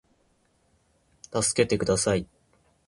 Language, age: Japanese, 19-29